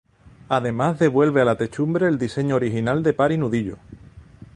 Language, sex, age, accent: Spanish, male, 40-49, España: Sur peninsular (Andalucia, Extremadura, Murcia)